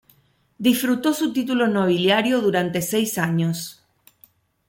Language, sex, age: Spanish, female, 40-49